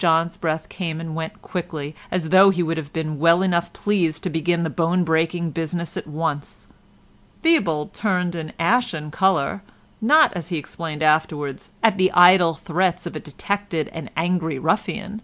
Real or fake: real